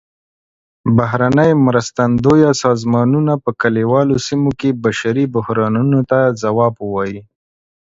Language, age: Pashto, 30-39